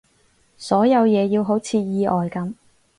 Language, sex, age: Cantonese, female, 19-29